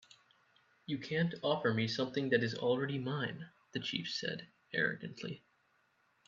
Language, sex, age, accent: English, male, 19-29, United States English